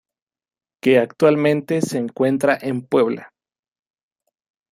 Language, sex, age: Spanish, male, 19-29